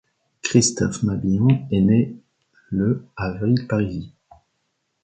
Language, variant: French, Français de métropole